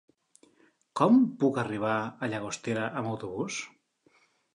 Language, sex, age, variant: Catalan, male, 40-49, Nord-Occidental